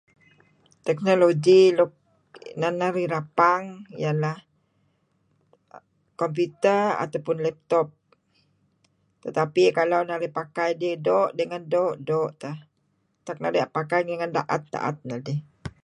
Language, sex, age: Kelabit, female, 60-69